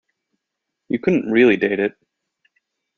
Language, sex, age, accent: English, male, 30-39, United States English